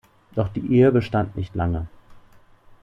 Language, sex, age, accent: German, male, 30-39, Deutschland Deutsch